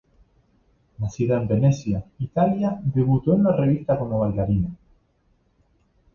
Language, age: Spanish, 19-29